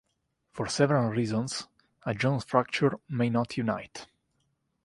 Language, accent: English, United States English